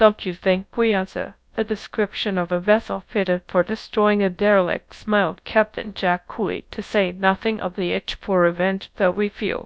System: TTS, GradTTS